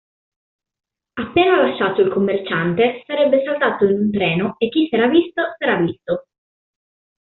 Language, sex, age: Italian, female, 19-29